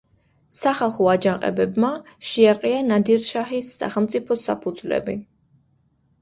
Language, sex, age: Georgian, female, 19-29